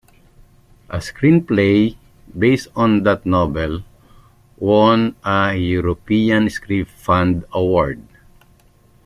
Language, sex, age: English, male, 50-59